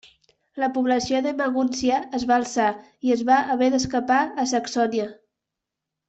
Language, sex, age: Catalan, female, 30-39